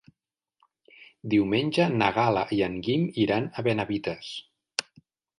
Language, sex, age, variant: Catalan, male, 30-39, Central